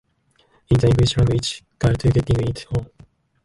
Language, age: English, 19-29